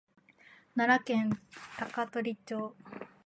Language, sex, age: Japanese, female, 19-29